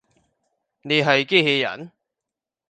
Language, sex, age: Cantonese, male, 19-29